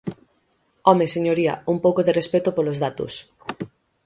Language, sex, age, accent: Galician, female, 19-29, Central (gheada); Oriental (común en zona oriental)